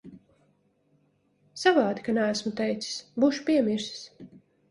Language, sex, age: Latvian, female, 30-39